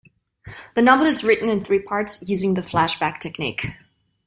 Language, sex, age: English, female, 30-39